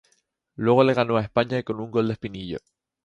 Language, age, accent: Spanish, 19-29, España: Islas Canarias